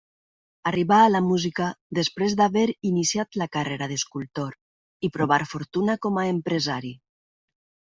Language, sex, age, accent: Catalan, female, 40-49, valencià